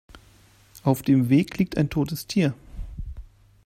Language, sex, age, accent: German, male, 40-49, Deutschland Deutsch